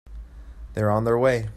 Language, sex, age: English, male, 30-39